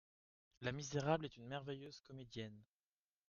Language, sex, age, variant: French, male, 19-29, Français de métropole